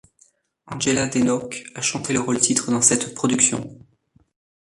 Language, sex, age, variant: French, male, 19-29, Français de métropole